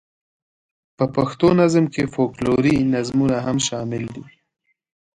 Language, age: Pashto, 19-29